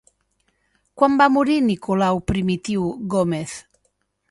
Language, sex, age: Catalan, female, 50-59